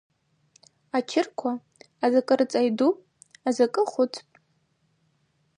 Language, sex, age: Abaza, female, 19-29